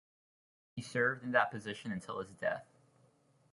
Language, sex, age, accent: English, male, 19-29, United States English